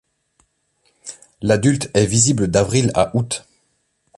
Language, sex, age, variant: French, male, 30-39, Français de métropole